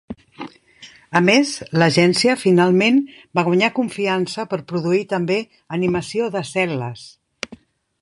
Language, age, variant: Catalan, 60-69, Central